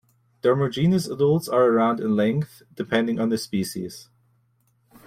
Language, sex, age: English, male, 19-29